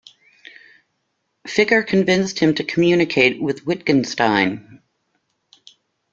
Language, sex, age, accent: English, female, 50-59, United States English